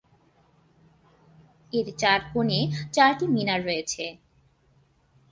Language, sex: Bengali, female